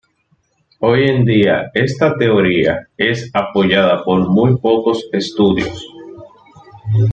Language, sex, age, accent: Spanish, male, 30-39, Caribe: Cuba, Venezuela, Puerto Rico, República Dominicana, Panamá, Colombia caribeña, México caribeño, Costa del golfo de México